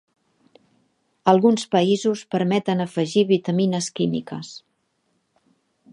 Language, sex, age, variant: Catalan, female, 60-69, Central